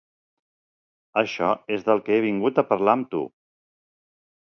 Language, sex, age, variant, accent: Catalan, male, 40-49, Central, central